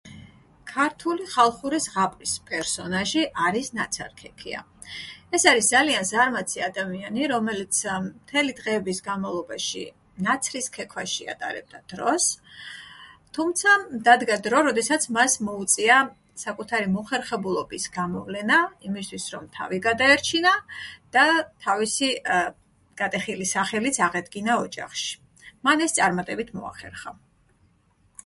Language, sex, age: Georgian, female, 40-49